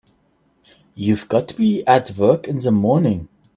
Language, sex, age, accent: English, male, 30-39, England English